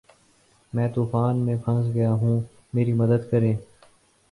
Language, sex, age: Urdu, male, 19-29